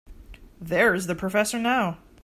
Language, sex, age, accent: English, female, 30-39, United States English